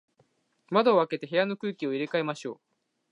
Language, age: Japanese, 19-29